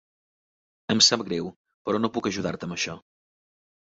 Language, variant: Catalan, Central